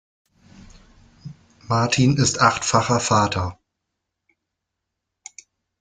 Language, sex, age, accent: German, male, 40-49, Deutschland Deutsch